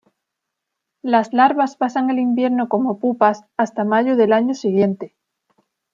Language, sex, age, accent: Spanish, female, 30-39, España: Sur peninsular (Andalucia, Extremadura, Murcia)